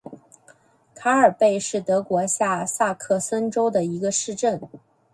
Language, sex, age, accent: Chinese, female, 30-39, 出生地：福建省